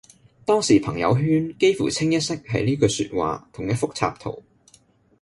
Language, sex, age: Cantonese, male, 19-29